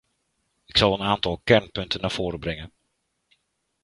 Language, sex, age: Dutch, male, 40-49